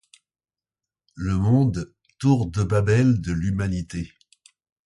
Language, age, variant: French, 70-79, Français de métropole